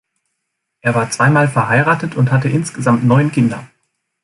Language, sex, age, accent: German, male, 19-29, Deutschland Deutsch